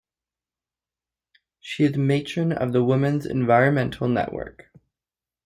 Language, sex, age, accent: English, male, 19-29, Canadian English